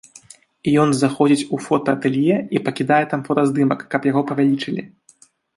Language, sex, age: Belarusian, male, 19-29